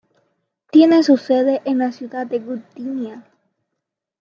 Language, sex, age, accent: Spanish, female, under 19, Andino-Pacífico: Colombia, Perú, Ecuador, oeste de Bolivia y Venezuela andina